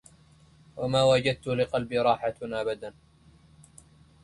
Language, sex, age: Arabic, male, 19-29